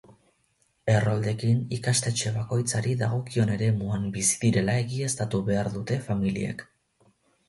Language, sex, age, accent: Basque, male, 19-29, Mendebalekoa (Araba, Bizkaia, Gipuzkoako mendebaleko herri batzuk)